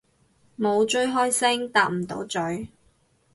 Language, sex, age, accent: Cantonese, female, 30-39, 广州音